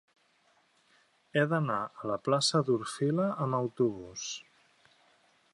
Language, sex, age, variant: Catalan, male, 40-49, Central